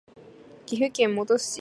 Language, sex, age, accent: Japanese, female, 19-29, 標準語